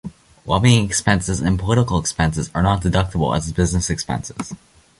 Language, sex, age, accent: English, male, under 19, Canadian English